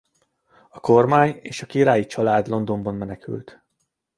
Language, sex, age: Hungarian, male, 19-29